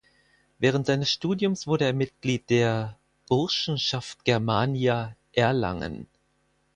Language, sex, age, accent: German, male, 40-49, Deutschland Deutsch